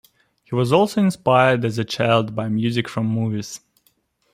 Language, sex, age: English, male, 19-29